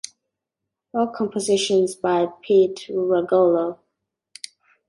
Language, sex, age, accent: English, female, under 19, Australian English